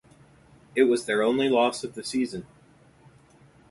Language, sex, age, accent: English, male, 40-49, United States English